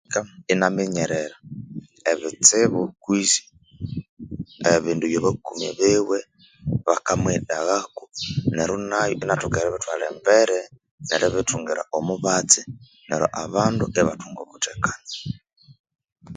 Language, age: Konzo, 30-39